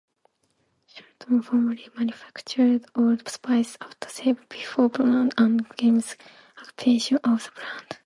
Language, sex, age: English, female, 19-29